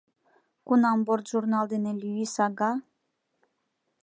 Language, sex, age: Mari, female, 19-29